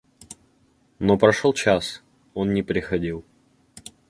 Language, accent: Russian, Русский